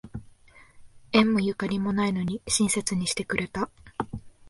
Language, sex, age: Japanese, female, 19-29